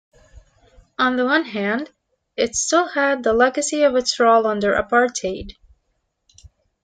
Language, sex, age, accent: English, female, 19-29, United States English